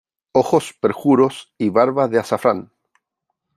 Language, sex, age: Spanish, male, 50-59